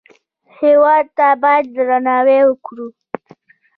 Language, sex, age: Pashto, female, under 19